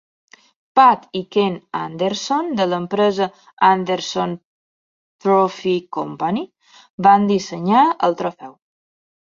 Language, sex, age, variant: Catalan, female, 30-39, Balear